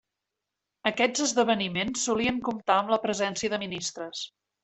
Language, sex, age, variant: Catalan, female, 40-49, Central